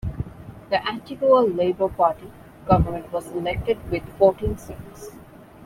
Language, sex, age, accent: English, female, 19-29, India and South Asia (India, Pakistan, Sri Lanka)